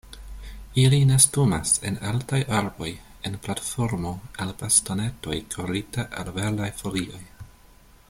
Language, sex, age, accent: Esperanto, male, 30-39, Internacia